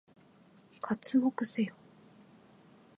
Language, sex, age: Japanese, female, 30-39